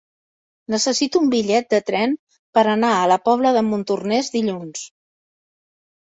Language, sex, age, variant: Catalan, female, 50-59, Central